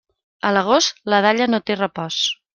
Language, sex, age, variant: Catalan, female, 30-39, Central